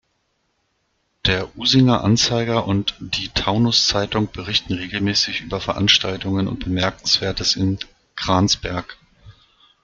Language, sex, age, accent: German, male, 40-49, Deutschland Deutsch